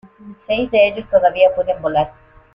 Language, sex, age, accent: Spanish, female, under 19, Andino-Pacífico: Colombia, Perú, Ecuador, oeste de Bolivia y Venezuela andina